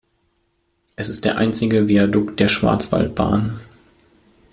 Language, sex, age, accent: German, male, 19-29, Deutschland Deutsch